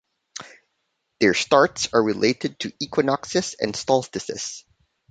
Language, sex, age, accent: English, male, 30-39, Filipino